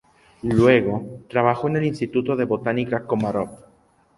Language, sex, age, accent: Spanish, male, 19-29, México